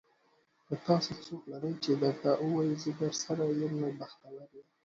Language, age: Pashto, 19-29